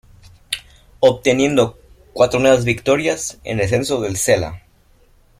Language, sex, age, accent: Spanish, male, under 19, México